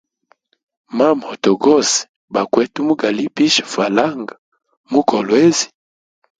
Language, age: Hemba, 19-29